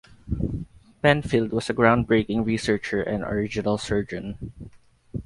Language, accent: English, Filipino